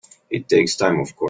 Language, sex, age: English, male, 19-29